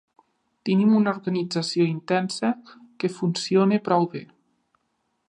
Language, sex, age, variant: Catalan, male, 19-29, Nord-Occidental